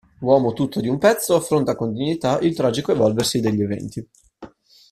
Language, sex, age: Italian, male, 19-29